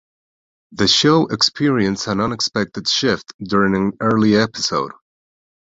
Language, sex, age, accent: English, male, 30-39, United States English